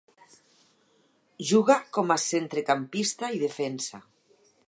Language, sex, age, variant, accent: Catalan, female, 60-69, Nord-Occidental, nord-occidental